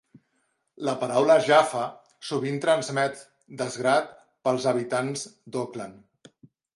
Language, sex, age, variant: Catalan, male, 50-59, Central